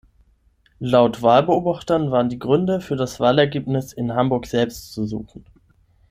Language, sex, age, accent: German, male, 19-29, Deutschland Deutsch